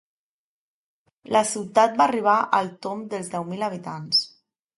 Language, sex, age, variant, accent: Catalan, female, 30-39, Nord-Occidental, nord-occidental